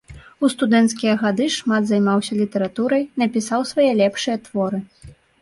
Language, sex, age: Belarusian, female, 19-29